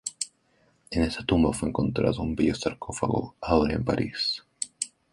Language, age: Spanish, 19-29